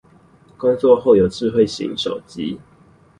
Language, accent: Chinese, 出生地：新北市